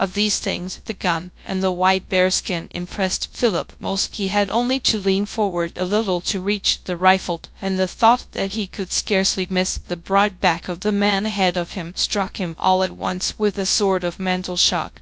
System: TTS, GradTTS